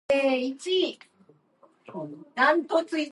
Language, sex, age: English, female, under 19